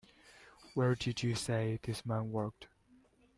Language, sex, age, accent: English, male, under 19, United States English